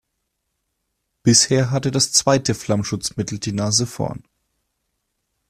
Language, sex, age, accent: German, male, 19-29, Deutschland Deutsch